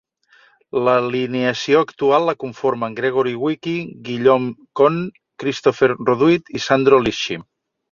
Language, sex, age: Catalan, male, 50-59